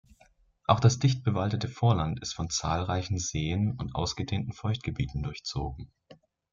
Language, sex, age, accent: German, male, 19-29, Deutschland Deutsch